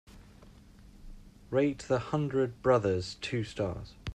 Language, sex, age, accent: English, male, 30-39, England English